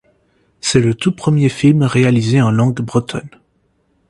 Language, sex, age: French, male, 19-29